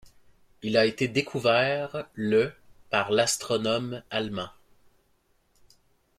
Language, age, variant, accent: French, 19-29, Français d'Amérique du Nord, Français du Canada